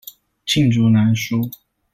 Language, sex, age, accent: Chinese, male, 19-29, 出生地：臺北市